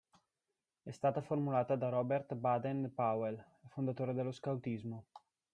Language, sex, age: Italian, male, 30-39